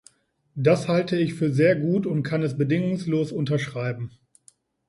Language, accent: German, Deutschland Deutsch